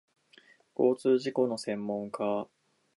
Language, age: Japanese, 19-29